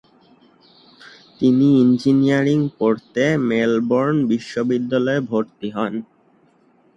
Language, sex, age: Bengali, male, 19-29